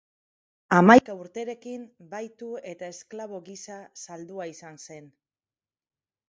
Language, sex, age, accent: Basque, female, 40-49, Mendebalekoa (Araba, Bizkaia, Gipuzkoako mendebaleko herri batzuk)